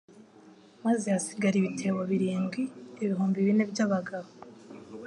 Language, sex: Kinyarwanda, female